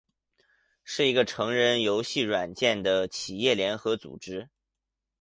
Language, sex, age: Chinese, male, 19-29